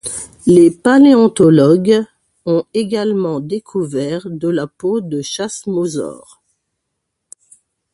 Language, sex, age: French, female, 60-69